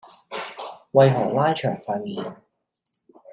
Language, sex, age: Cantonese, male, 19-29